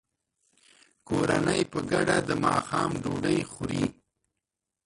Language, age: Pashto, 40-49